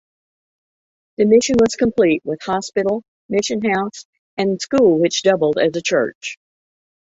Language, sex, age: English, female, 70-79